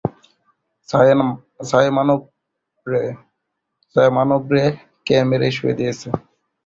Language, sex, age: Bengali, male, 19-29